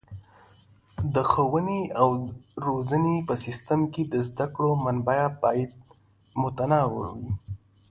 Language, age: Pashto, 19-29